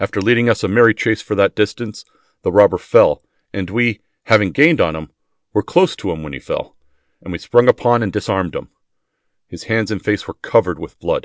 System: none